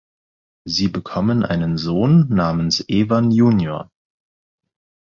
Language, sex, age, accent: German, male, 19-29, Deutschland Deutsch; Britisches Deutsch